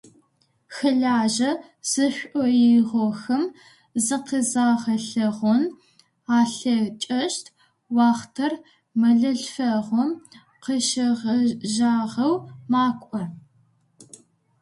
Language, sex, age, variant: Adyghe, female, under 19, Адыгабзэ (Кирил, пстэумэ зэдыряе)